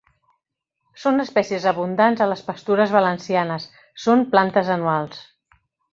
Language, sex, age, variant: Catalan, female, 50-59, Central